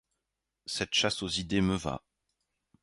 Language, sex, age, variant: French, male, 30-39, Français de métropole